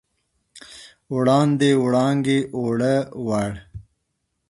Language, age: Pashto, 30-39